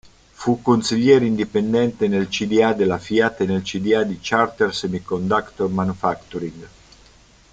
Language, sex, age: Italian, male, 50-59